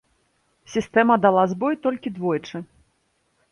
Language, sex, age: Belarusian, female, 30-39